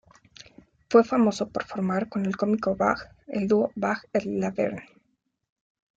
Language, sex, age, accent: Spanish, female, 30-39, México